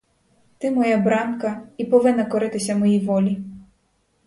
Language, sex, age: Ukrainian, female, 19-29